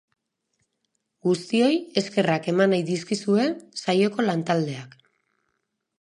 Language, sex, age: Basque, female, 40-49